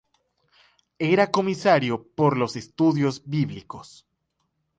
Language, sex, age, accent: Spanish, male, 19-29, Caribe: Cuba, Venezuela, Puerto Rico, República Dominicana, Panamá, Colombia caribeña, México caribeño, Costa del golfo de México